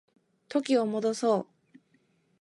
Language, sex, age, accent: Japanese, female, 19-29, 関西弁